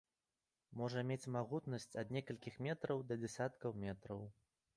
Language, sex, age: Belarusian, male, 19-29